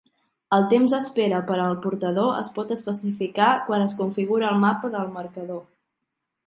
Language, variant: Catalan, Central